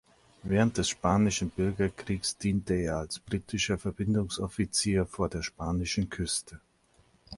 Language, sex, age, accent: German, male, 40-49, Deutschland Deutsch